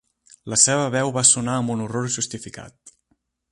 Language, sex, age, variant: Catalan, male, 30-39, Central